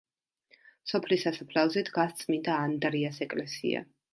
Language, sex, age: Georgian, female, 30-39